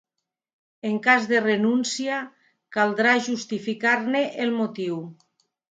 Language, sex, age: Catalan, female, 50-59